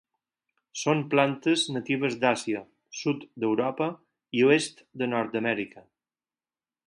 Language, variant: Catalan, Balear